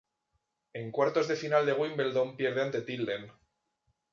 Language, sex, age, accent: Spanish, male, 30-39, España: Norte peninsular (Asturias, Castilla y León, Cantabria, País Vasco, Navarra, Aragón, La Rioja, Guadalajara, Cuenca)